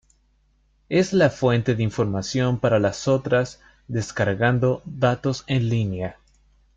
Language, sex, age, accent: Spanish, male, 19-29, España: Centro-Sur peninsular (Madrid, Toledo, Castilla-La Mancha)